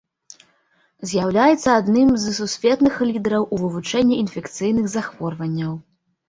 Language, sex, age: Belarusian, female, 19-29